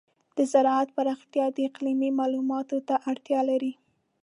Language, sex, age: Pashto, female, 19-29